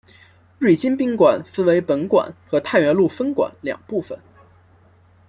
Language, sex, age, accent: Chinese, male, 19-29, 出生地：辽宁省